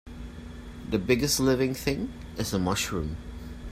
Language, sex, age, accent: English, male, 40-49, Filipino